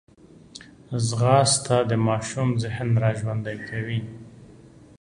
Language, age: Pashto, 40-49